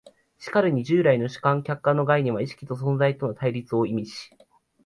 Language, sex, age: Japanese, male, 19-29